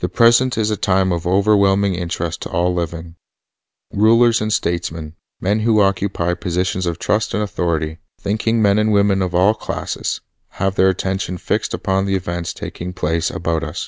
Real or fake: real